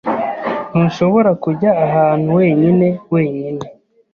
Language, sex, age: Kinyarwanda, male, 30-39